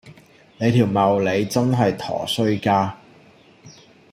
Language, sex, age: Cantonese, male, 30-39